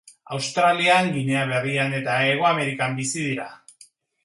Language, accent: Basque, Erdialdekoa edo Nafarra (Gipuzkoa, Nafarroa)